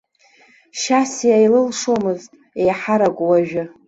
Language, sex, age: Abkhazian, female, 40-49